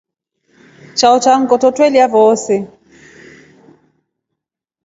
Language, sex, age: Rombo, female, 30-39